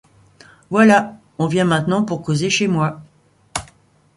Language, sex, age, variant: French, female, 60-69, Français de métropole